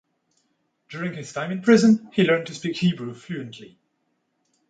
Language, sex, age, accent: English, male, 19-29, french accent